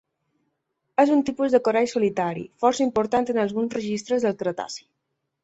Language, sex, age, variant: Catalan, female, 19-29, Balear